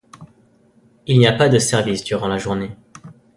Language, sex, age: French, male, under 19